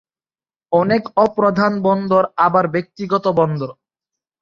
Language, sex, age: Bengali, male, 19-29